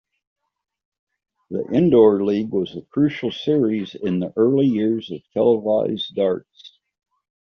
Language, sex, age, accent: English, male, 60-69, United States English